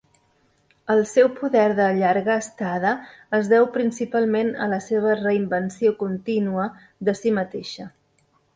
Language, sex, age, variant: Catalan, female, 40-49, Central